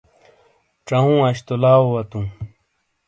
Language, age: Shina, 30-39